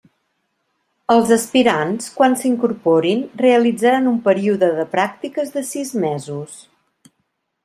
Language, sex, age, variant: Catalan, female, 40-49, Central